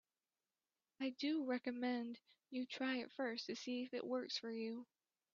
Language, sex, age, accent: English, female, 19-29, United States English